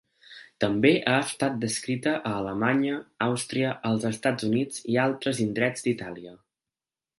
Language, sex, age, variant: Catalan, male, 19-29, Central